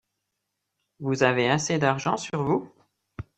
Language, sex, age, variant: French, male, 40-49, Français de métropole